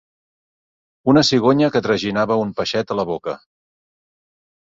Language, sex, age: Catalan, male, 50-59